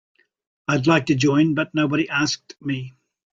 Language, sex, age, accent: English, male, 60-69, New Zealand English